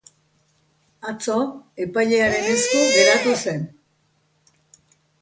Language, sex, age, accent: Basque, female, 40-49, Mendebalekoa (Araba, Bizkaia, Gipuzkoako mendebaleko herri batzuk)